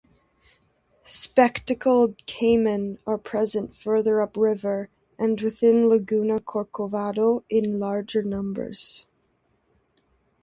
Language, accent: English, United States English